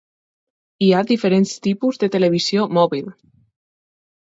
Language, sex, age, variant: Catalan, female, under 19, Alacantí